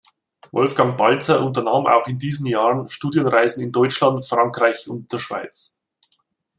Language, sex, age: German, male, 40-49